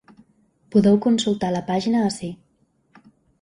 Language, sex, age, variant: Catalan, female, 19-29, Balear